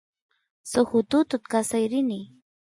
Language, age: Santiago del Estero Quichua, 30-39